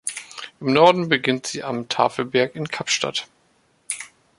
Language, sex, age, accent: German, male, 30-39, Deutschland Deutsch